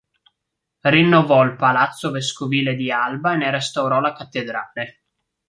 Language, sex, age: Italian, male, 19-29